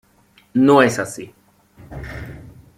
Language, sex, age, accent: Spanish, male, 30-39, Rioplatense: Argentina, Uruguay, este de Bolivia, Paraguay